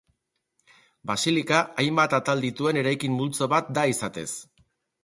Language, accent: Basque, Erdialdekoa edo Nafarra (Gipuzkoa, Nafarroa)